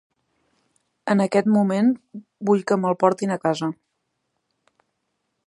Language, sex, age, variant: Catalan, female, 30-39, Central